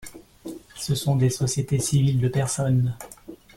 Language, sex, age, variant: French, male, 40-49, Français de métropole